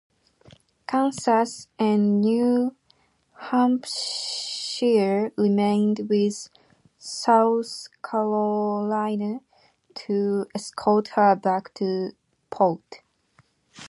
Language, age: English, 19-29